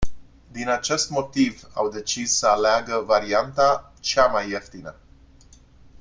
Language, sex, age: Romanian, male, 30-39